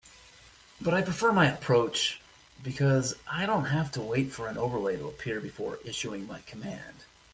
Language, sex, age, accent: English, male, 40-49, United States English